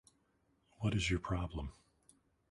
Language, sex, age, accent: English, male, 40-49, United States English